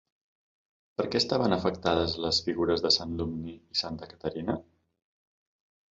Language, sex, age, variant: Catalan, male, 40-49, Central